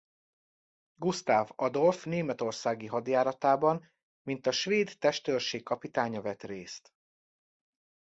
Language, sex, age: Hungarian, male, 40-49